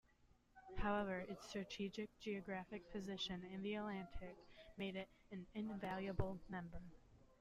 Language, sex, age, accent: English, female, 19-29, United States English